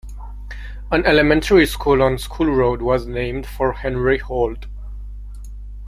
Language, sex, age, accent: English, male, 19-29, India and South Asia (India, Pakistan, Sri Lanka)